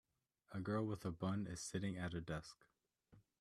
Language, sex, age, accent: English, male, 19-29, United States English